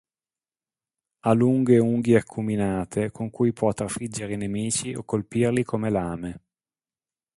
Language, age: Italian, 40-49